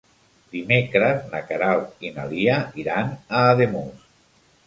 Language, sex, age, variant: Catalan, male, 60-69, Central